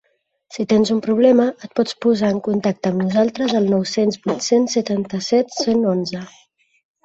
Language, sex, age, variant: Catalan, female, 30-39, Central